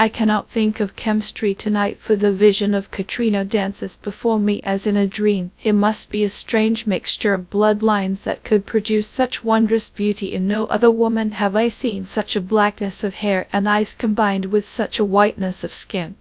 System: TTS, GradTTS